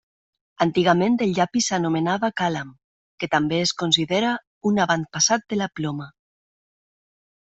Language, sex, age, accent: Catalan, female, 40-49, valencià